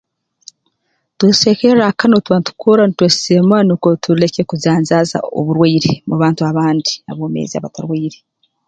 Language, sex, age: Tooro, female, 30-39